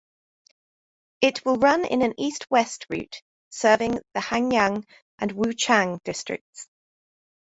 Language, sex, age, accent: English, female, 30-39, England English